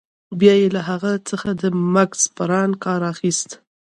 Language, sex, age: Pashto, female, 19-29